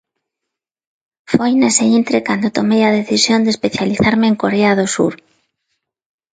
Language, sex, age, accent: Galician, female, 40-49, Neofalante